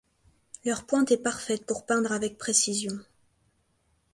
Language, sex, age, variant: French, female, 19-29, Français de métropole